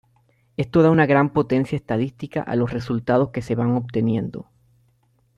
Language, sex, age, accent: Spanish, male, 30-39, América central